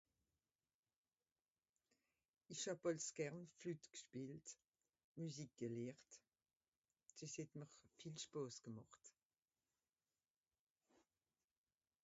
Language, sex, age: Swiss German, female, 60-69